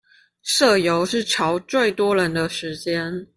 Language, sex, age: Chinese, female, 19-29